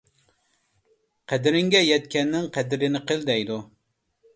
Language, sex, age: Uyghur, male, 30-39